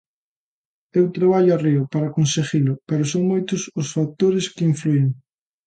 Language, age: Galician, 19-29